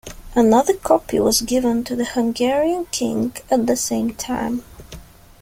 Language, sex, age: English, female, 19-29